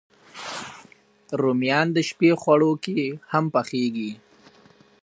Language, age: Pashto, 19-29